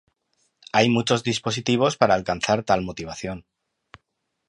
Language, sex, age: Spanish, male, 40-49